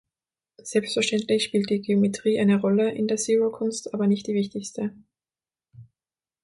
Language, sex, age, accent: German, female, 19-29, Österreichisches Deutsch